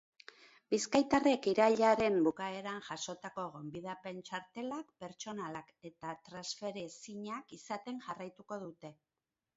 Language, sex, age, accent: Basque, female, 50-59, Erdialdekoa edo Nafarra (Gipuzkoa, Nafarroa)